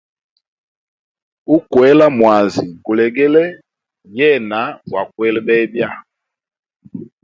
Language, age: Hemba, 40-49